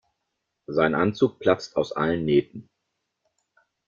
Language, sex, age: German, male, 40-49